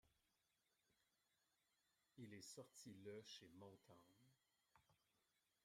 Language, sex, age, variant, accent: French, male, 40-49, Français d'Amérique du Nord, Français du Canada